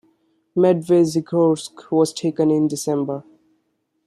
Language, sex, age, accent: English, male, under 19, India and South Asia (India, Pakistan, Sri Lanka)